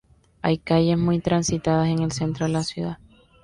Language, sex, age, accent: Spanish, female, under 19, Caribe: Cuba, Venezuela, Puerto Rico, República Dominicana, Panamá, Colombia caribeña, México caribeño, Costa del golfo de México